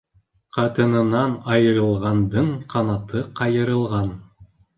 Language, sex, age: Bashkir, male, 19-29